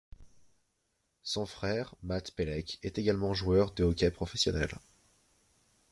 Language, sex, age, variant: French, male, 19-29, Français de métropole